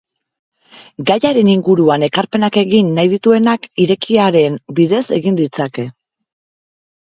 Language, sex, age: Basque, female, 40-49